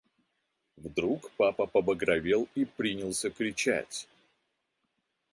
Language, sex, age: Russian, male, 30-39